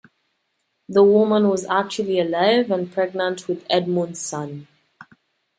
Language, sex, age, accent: English, female, 19-29, England English